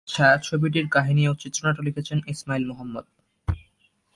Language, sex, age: Bengali, male, under 19